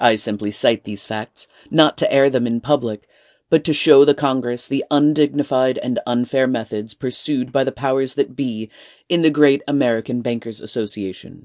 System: none